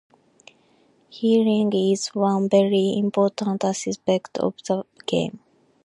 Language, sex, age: English, female, 19-29